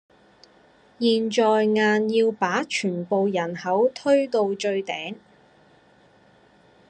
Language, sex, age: Cantonese, female, 19-29